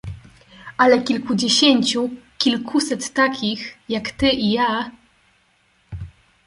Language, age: Polish, 19-29